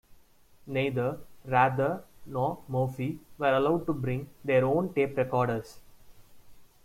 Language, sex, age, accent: English, male, 19-29, India and South Asia (India, Pakistan, Sri Lanka)